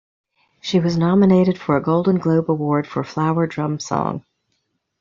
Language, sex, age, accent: English, female, 50-59, United States English